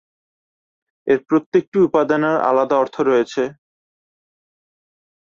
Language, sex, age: Bengali, male, 19-29